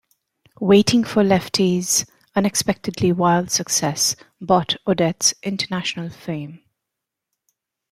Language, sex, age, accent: English, female, 40-49, England English